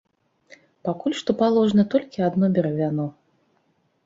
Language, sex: Belarusian, female